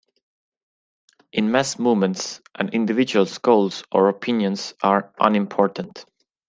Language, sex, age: English, male, 19-29